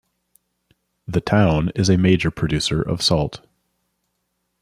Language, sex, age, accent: English, male, 30-39, United States English